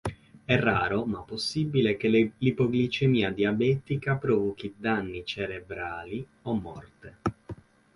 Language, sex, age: Italian, male, 19-29